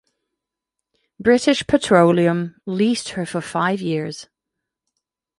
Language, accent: English, United States English